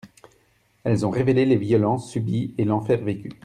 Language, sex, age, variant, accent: French, male, 30-39, Français d'Europe, Français de Belgique